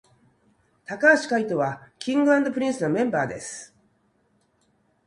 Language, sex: Japanese, female